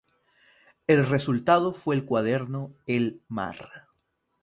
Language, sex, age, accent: Spanish, male, 19-29, Chileno: Chile, Cuyo